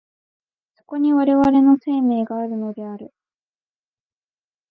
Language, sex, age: Japanese, female, 19-29